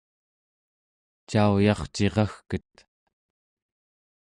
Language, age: Central Yupik, 30-39